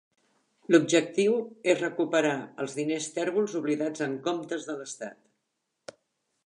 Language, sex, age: Catalan, female, 60-69